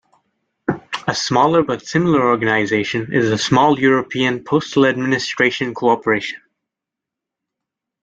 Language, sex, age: English, male, under 19